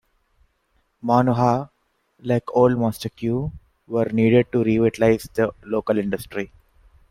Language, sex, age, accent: English, male, 19-29, India and South Asia (India, Pakistan, Sri Lanka)